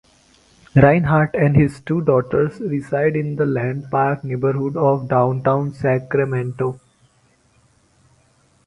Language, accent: English, India and South Asia (India, Pakistan, Sri Lanka)